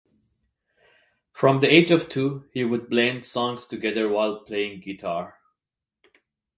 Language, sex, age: English, male, 30-39